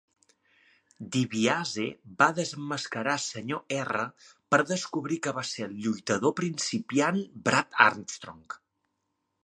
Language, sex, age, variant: Catalan, male, 40-49, Central